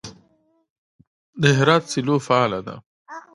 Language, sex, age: Pashto, female, 19-29